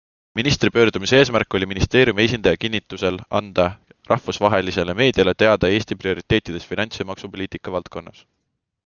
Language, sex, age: Estonian, male, 19-29